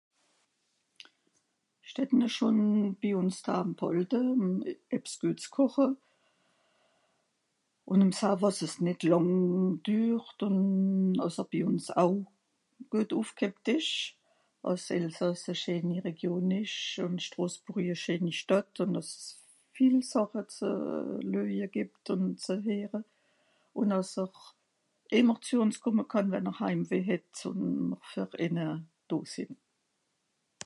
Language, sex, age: Swiss German, female, 60-69